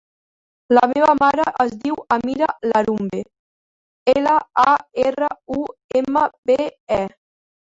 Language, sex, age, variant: Catalan, female, under 19, Nord-Occidental